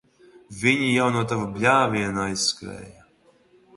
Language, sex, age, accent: Latvian, male, 30-39, Rigas